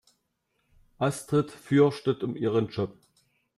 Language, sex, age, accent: German, male, 50-59, Deutschland Deutsch